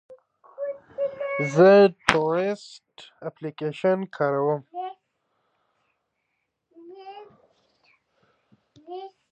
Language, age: Pashto, 19-29